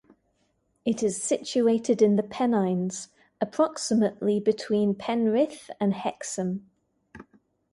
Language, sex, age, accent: English, female, 30-39, England English